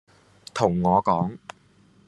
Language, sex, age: Cantonese, male, under 19